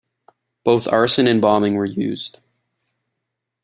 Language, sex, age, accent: English, male, 19-29, Canadian English